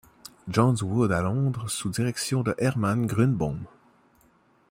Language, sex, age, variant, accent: French, male, 30-39, Français d'Amérique du Nord, Français du Canada